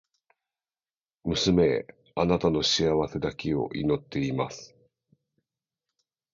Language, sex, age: Japanese, male, 40-49